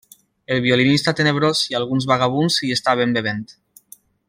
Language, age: Catalan, 19-29